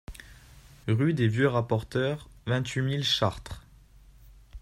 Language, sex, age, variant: French, male, 19-29, Français de métropole